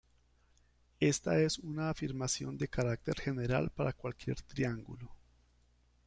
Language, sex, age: Spanish, male, 50-59